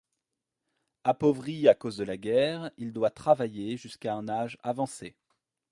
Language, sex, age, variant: French, male, 30-39, Français de métropole